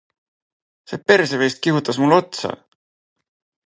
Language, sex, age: Estonian, male, 40-49